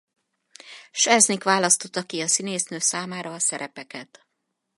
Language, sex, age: Hungarian, female, 50-59